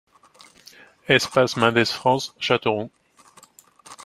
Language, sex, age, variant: French, male, 40-49, Français de métropole